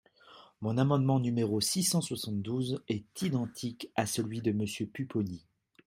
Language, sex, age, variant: French, male, 30-39, Français de métropole